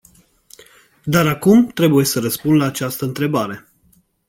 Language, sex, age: Romanian, male, 30-39